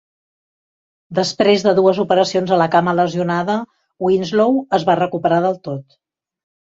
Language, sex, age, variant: Catalan, female, 50-59, Central